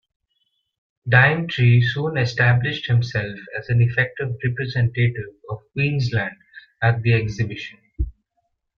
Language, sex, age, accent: English, male, 19-29, India and South Asia (India, Pakistan, Sri Lanka)